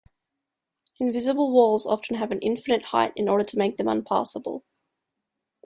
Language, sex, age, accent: English, female, 19-29, Australian English